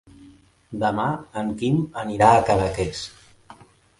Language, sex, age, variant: Catalan, male, 30-39, Central